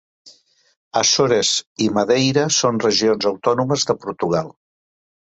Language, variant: Catalan, Central